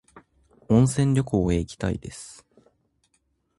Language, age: Japanese, 19-29